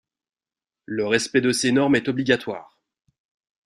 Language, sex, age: French, male, 40-49